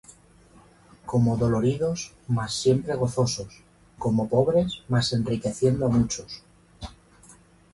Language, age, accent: Spanish, 50-59, España: Centro-Sur peninsular (Madrid, Toledo, Castilla-La Mancha)